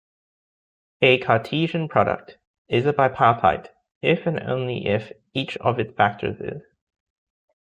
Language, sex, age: English, male, 19-29